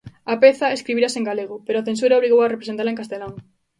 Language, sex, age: Galician, female, 19-29